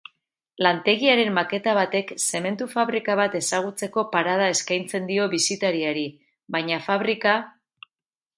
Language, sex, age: Basque, female, 40-49